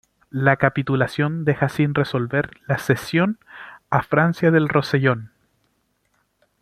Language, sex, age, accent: Spanish, male, 19-29, Chileno: Chile, Cuyo